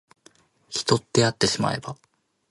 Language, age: Japanese, 19-29